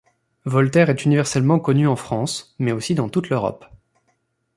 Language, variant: French, Français de métropole